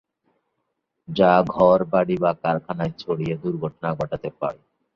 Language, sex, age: Bengali, male, 19-29